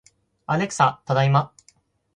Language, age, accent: Japanese, 19-29, 標準語